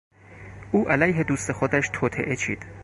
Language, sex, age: Persian, male, 30-39